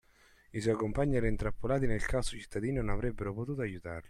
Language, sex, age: Italian, male, 19-29